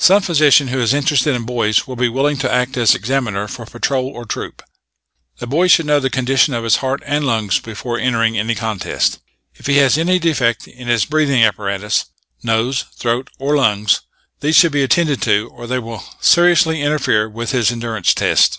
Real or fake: real